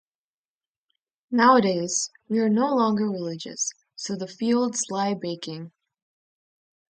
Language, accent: English, United States English